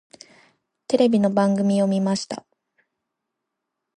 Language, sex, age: Japanese, female, 19-29